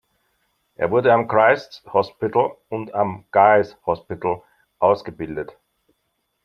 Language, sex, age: German, male, 50-59